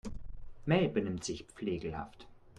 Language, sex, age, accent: German, male, 19-29, Deutschland Deutsch